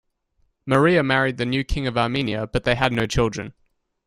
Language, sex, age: English, male, 19-29